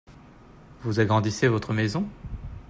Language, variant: French, Français de métropole